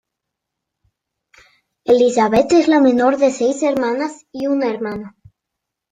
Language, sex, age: Spanish, female, under 19